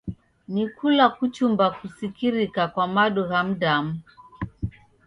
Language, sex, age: Taita, female, 60-69